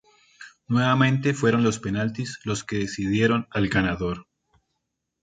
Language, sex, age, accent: Spanish, male, 30-39, Andino-Pacífico: Colombia, Perú, Ecuador, oeste de Bolivia y Venezuela andina